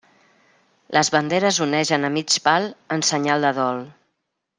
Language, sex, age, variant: Catalan, female, 40-49, Central